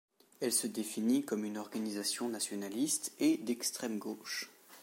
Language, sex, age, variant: French, male, under 19, Français de métropole